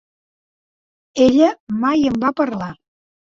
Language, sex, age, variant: Catalan, female, 70-79, Central